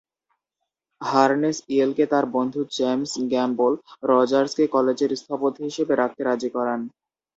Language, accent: Bengali, Bangladeshi